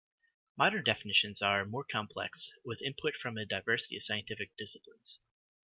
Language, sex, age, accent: English, male, 30-39, United States English